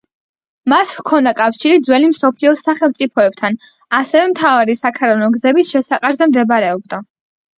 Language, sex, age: Georgian, female, under 19